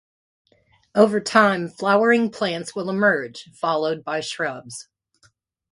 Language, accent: English, United States English